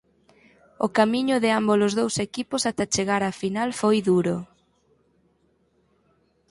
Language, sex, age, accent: Galician, female, 19-29, Normativo (estándar)